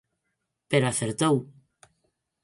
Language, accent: Galician, Normativo (estándar)